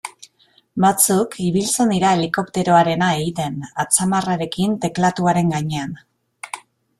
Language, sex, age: Basque, female, 30-39